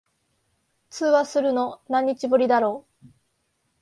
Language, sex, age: Japanese, female, 19-29